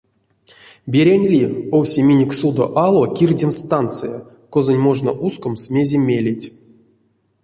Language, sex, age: Erzya, male, 30-39